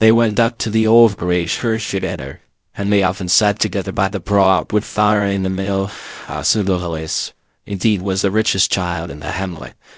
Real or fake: fake